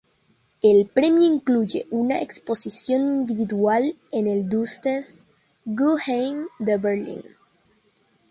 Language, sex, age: Spanish, female, 19-29